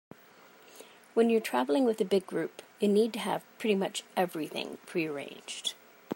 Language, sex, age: English, female, 60-69